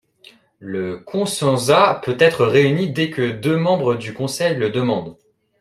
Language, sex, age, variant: French, male, 19-29, Français de métropole